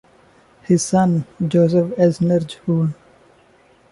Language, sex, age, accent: English, male, 19-29, India and South Asia (India, Pakistan, Sri Lanka)